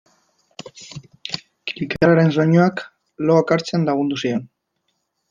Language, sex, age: Basque, male, 19-29